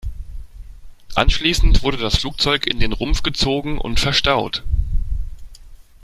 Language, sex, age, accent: German, male, 30-39, Deutschland Deutsch